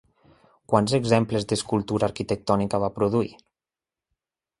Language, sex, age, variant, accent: Catalan, male, 19-29, Valencià meridional, valencià